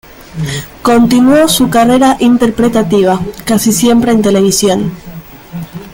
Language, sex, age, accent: Spanish, female, 19-29, Rioplatense: Argentina, Uruguay, este de Bolivia, Paraguay